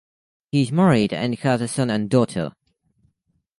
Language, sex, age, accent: English, male, under 19, United States English